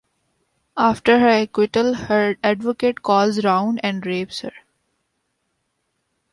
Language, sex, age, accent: English, female, 19-29, India and South Asia (India, Pakistan, Sri Lanka)